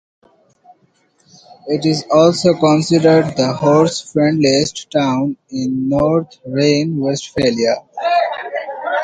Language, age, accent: English, under 19, England English